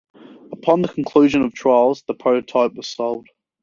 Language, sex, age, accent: English, male, 19-29, New Zealand English